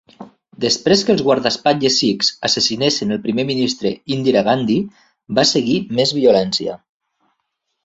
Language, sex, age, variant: Catalan, male, 40-49, Septentrional